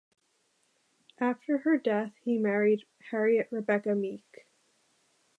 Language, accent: English, United States English